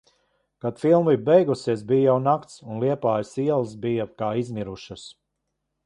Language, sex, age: Latvian, male, 50-59